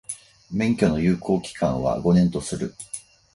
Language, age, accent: Japanese, 50-59, 標準語